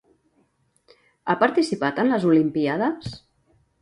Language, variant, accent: Catalan, Central, central